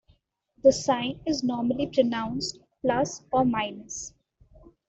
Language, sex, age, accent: English, female, 19-29, India and South Asia (India, Pakistan, Sri Lanka)